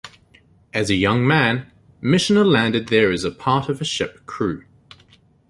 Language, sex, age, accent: English, male, 30-39, New Zealand English